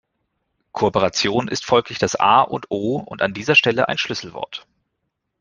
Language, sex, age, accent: German, male, 30-39, Deutschland Deutsch